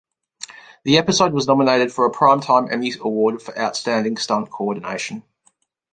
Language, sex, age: English, male, 30-39